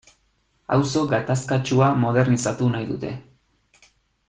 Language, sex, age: Basque, male, 30-39